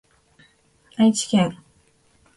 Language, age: Japanese, 19-29